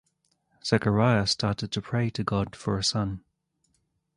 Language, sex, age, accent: English, male, 30-39, Australian English